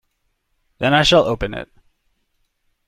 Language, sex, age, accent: English, male, 19-29, Canadian English